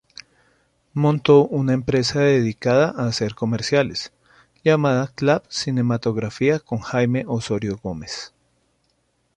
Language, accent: Spanish, Andino-Pacífico: Colombia, Perú, Ecuador, oeste de Bolivia y Venezuela andina